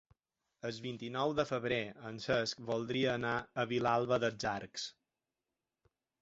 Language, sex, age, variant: Catalan, male, 40-49, Balear